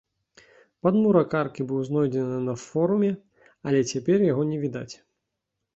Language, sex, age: Belarusian, male, 19-29